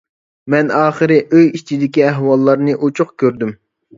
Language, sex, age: Uyghur, male, 19-29